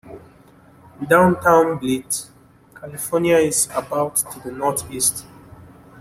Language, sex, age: English, male, 19-29